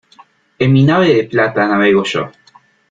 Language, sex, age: Spanish, male, 19-29